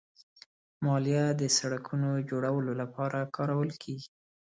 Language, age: Pashto, 30-39